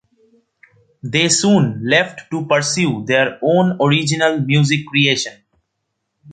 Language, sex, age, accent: English, male, under 19, India and South Asia (India, Pakistan, Sri Lanka)